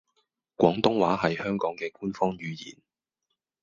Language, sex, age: Cantonese, male, 30-39